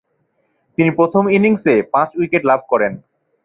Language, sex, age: Bengali, male, 30-39